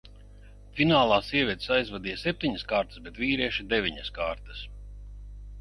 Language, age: Latvian, 60-69